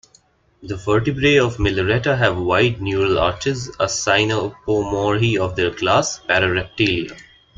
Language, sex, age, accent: English, male, 19-29, India and South Asia (India, Pakistan, Sri Lanka)